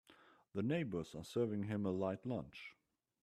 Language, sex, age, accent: English, male, 30-39, England English